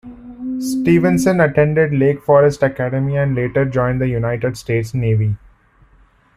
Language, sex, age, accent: English, male, 30-39, India and South Asia (India, Pakistan, Sri Lanka)